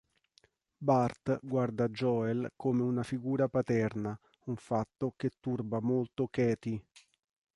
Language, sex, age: Italian, male, 40-49